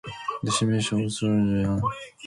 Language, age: English, 19-29